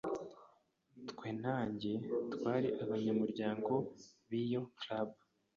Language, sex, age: Kinyarwanda, male, 19-29